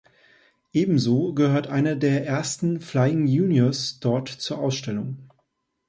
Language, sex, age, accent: German, male, 30-39, Deutschland Deutsch